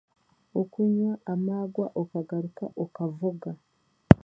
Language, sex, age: Chiga, female, 19-29